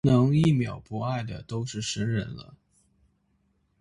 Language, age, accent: Chinese, 19-29, 出生地：山西省